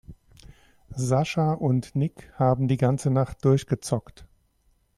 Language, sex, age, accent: German, male, 50-59, Deutschland Deutsch